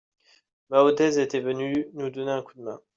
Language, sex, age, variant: French, male, 19-29, Français de métropole